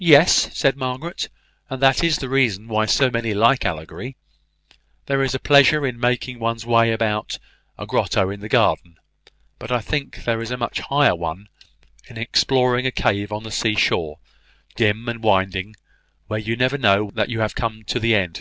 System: none